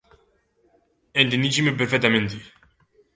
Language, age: Galician, 19-29